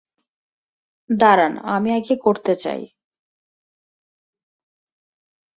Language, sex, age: Bengali, female, 19-29